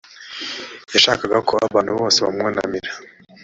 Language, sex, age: Kinyarwanda, male, 19-29